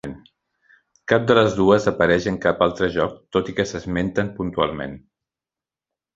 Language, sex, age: Catalan, male, 60-69